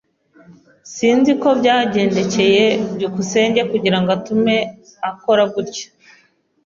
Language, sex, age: Kinyarwanda, female, 40-49